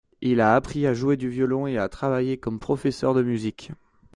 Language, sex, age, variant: French, male, 30-39, Français de métropole